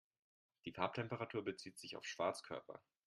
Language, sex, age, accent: German, male, 19-29, Deutschland Deutsch